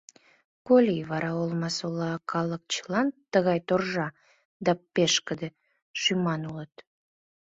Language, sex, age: Mari, female, under 19